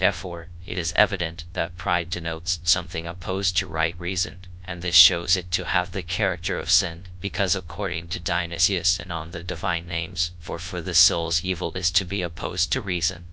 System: TTS, GradTTS